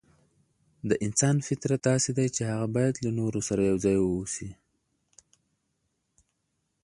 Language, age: Pashto, 30-39